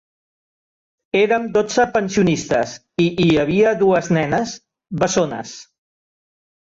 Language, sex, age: Catalan, male, 60-69